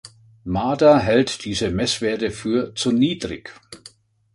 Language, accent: German, Deutschland Deutsch